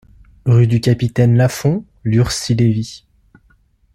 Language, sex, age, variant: French, male, 19-29, Français de métropole